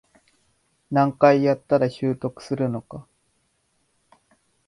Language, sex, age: Japanese, male, 19-29